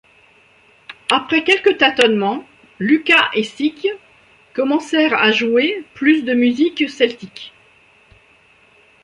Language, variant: French, Français de métropole